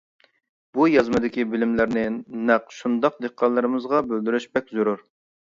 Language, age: Uyghur, 30-39